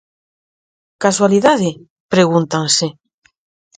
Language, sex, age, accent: Galician, female, 30-39, Central (gheada); Normativo (estándar)